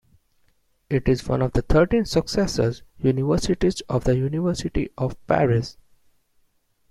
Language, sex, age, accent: English, male, 19-29, India and South Asia (India, Pakistan, Sri Lanka)